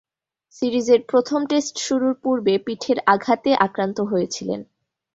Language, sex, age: Bengali, female, 19-29